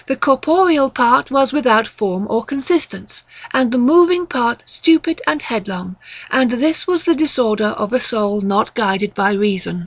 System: none